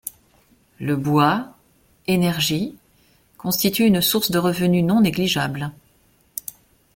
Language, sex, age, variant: French, female, 50-59, Français de métropole